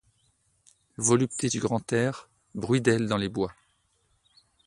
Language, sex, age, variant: French, male, 30-39, Français de métropole